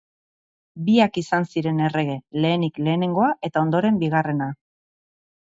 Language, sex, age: Basque, female, 40-49